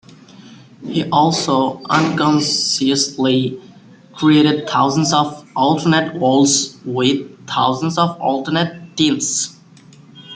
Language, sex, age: English, male, 19-29